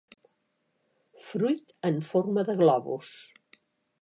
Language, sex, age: Catalan, female, 60-69